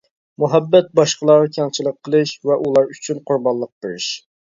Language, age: Uyghur, 19-29